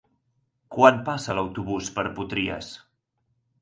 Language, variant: Catalan, Central